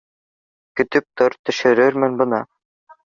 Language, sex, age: Bashkir, male, under 19